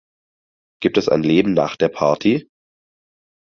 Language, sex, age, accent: German, male, 19-29, Deutschland Deutsch